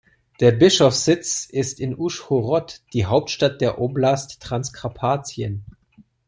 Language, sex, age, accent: German, male, 40-49, Deutschland Deutsch